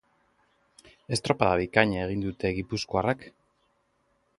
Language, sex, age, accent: Basque, male, 40-49, Mendebalekoa (Araba, Bizkaia, Gipuzkoako mendebaleko herri batzuk)